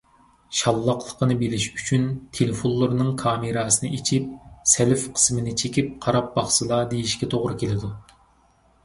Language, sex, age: Uyghur, male, 30-39